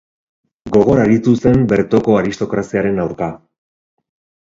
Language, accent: Basque, Erdialdekoa edo Nafarra (Gipuzkoa, Nafarroa)